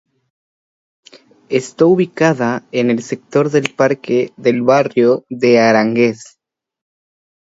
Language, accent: Spanish, México